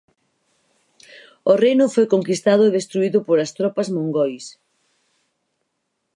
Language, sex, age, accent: Galician, female, 30-39, Normativo (estándar)